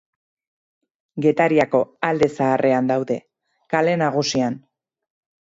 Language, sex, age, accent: Basque, female, 30-39, Erdialdekoa edo Nafarra (Gipuzkoa, Nafarroa)